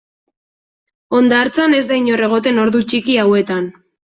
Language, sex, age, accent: Basque, female, 19-29, Mendebalekoa (Araba, Bizkaia, Gipuzkoako mendebaleko herri batzuk)